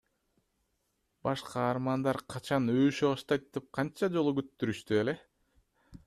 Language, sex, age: Kyrgyz, male, 19-29